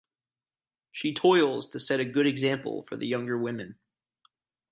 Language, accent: English, United States English